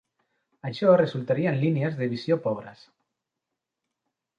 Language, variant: Catalan, Central